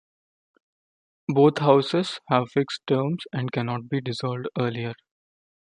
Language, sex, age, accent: English, male, 19-29, India and South Asia (India, Pakistan, Sri Lanka)